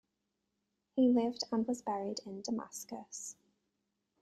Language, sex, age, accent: English, female, 30-39, England English